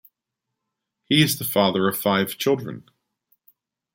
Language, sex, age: English, male, 50-59